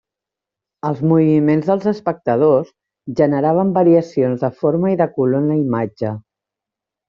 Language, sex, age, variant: Catalan, female, 50-59, Central